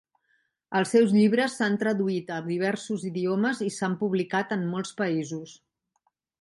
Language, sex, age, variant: Catalan, female, 60-69, Central